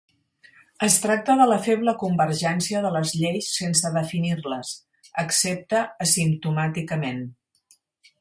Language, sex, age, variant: Catalan, female, 50-59, Central